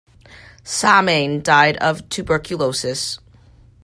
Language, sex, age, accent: English, female, 30-39, United States English